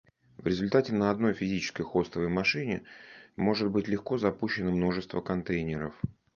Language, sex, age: Russian, male, 30-39